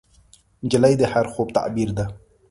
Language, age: Pashto, 30-39